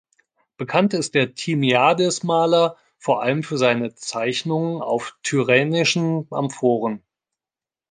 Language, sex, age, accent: German, male, 40-49, Deutschland Deutsch